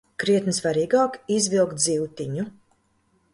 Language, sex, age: Latvian, female, 40-49